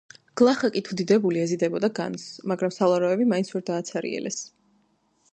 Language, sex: Georgian, female